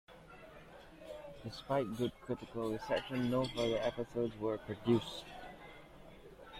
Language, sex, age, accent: English, male, 19-29, England English